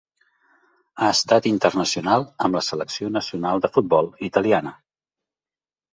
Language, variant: Catalan, Central